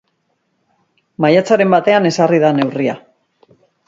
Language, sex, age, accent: Basque, female, 50-59, Mendebalekoa (Araba, Bizkaia, Gipuzkoako mendebaleko herri batzuk)